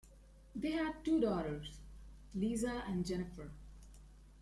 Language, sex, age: English, female, 19-29